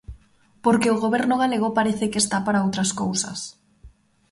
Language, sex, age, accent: Galician, female, 19-29, Normativo (estándar)